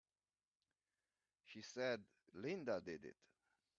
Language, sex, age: English, male, 50-59